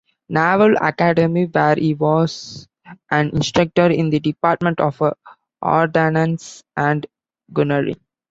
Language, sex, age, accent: English, male, 19-29, India and South Asia (India, Pakistan, Sri Lanka)